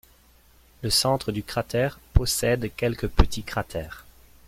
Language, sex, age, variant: French, male, 40-49, Français de métropole